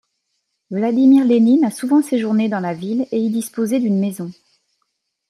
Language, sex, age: French, female, 40-49